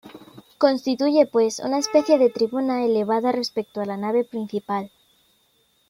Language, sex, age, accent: Spanish, female, under 19, España: Centro-Sur peninsular (Madrid, Toledo, Castilla-La Mancha)